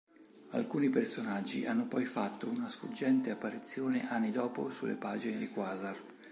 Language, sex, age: Italian, male, 50-59